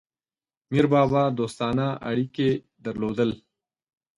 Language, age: Pashto, 40-49